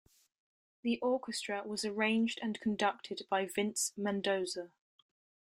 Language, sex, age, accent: English, female, 19-29, England English